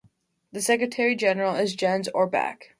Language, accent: English, United States English